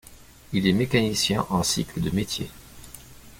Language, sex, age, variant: French, male, 19-29, Français de métropole